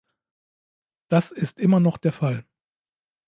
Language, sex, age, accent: German, male, 40-49, Deutschland Deutsch